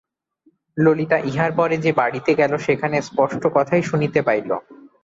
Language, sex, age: Bengali, male, 19-29